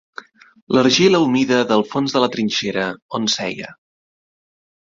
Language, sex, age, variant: Catalan, male, 30-39, Central